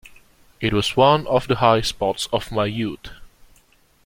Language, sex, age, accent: English, male, 19-29, Singaporean English